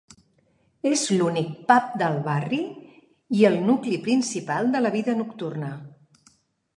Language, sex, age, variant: Catalan, female, 50-59, Central